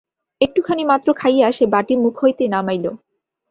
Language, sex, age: Bengali, female, 19-29